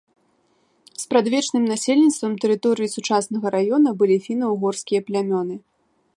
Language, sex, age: Belarusian, female, 19-29